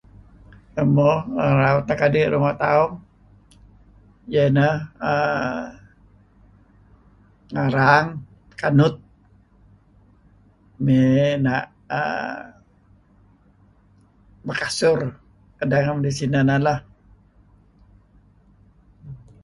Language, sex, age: Kelabit, male, 70-79